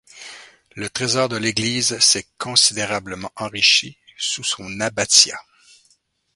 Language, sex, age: French, male, 50-59